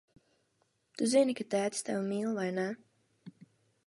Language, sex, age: Latvian, female, under 19